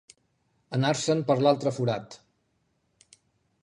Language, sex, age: Catalan, male, 50-59